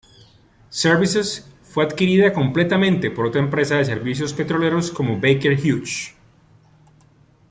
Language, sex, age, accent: Spanish, male, 40-49, Caribe: Cuba, Venezuela, Puerto Rico, República Dominicana, Panamá, Colombia caribeña, México caribeño, Costa del golfo de México